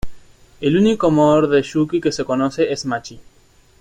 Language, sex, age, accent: Spanish, male, 19-29, Rioplatense: Argentina, Uruguay, este de Bolivia, Paraguay